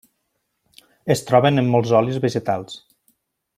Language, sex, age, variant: Catalan, male, 40-49, Septentrional